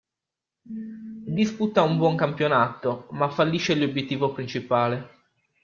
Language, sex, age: Italian, male, 19-29